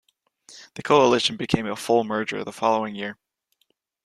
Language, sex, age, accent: English, male, 19-29, United States English